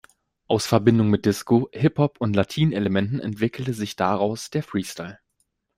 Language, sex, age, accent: German, male, 19-29, Deutschland Deutsch